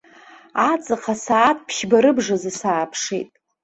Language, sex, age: Abkhazian, female, 40-49